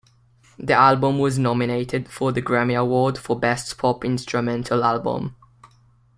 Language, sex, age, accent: English, male, under 19, England English